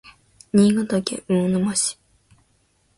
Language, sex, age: Japanese, female, under 19